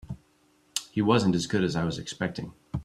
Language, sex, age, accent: English, male, 40-49, United States English